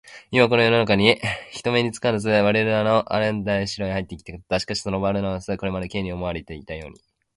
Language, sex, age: Japanese, male, 19-29